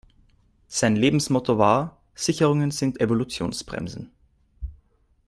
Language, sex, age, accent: German, male, 19-29, Österreichisches Deutsch